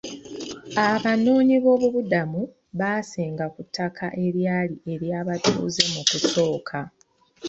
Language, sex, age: Ganda, female, 30-39